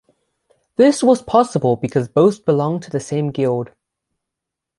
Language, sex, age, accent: English, male, under 19, United States English; England English